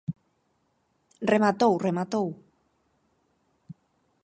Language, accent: Galician, Normativo (estándar)